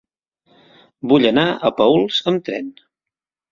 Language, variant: Catalan, Central